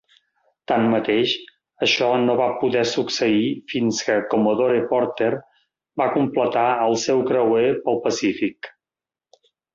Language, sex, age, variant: Catalan, male, 50-59, Central